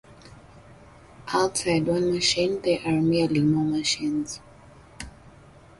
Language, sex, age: English, female, 30-39